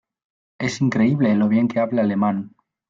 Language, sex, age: Spanish, male, 19-29